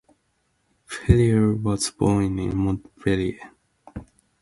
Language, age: English, 19-29